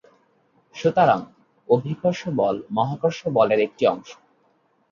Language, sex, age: Bengali, male, 19-29